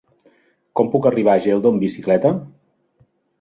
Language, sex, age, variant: Catalan, male, 40-49, Central